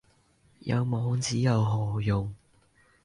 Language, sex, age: Cantonese, male, under 19